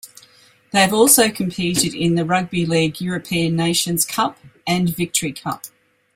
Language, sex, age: English, female, 60-69